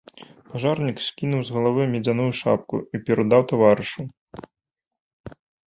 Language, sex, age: Belarusian, male, 30-39